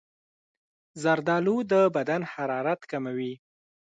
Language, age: Pashto, 19-29